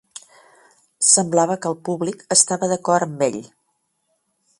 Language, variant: Catalan, Nord-Occidental